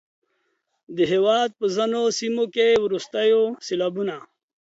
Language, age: Pashto, 50-59